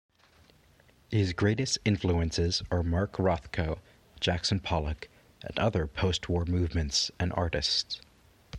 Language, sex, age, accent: English, male, 19-29, United States English